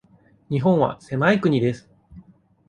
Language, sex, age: Japanese, male, 40-49